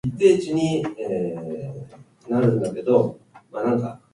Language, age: Japanese, 19-29